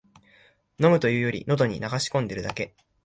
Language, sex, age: Japanese, male, 19-29